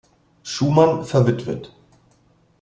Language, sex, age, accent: German, male, 30-39, Deutschland Deutsch